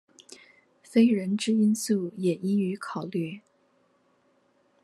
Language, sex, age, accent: Chinese, female, 40-49, 出生地：臺北市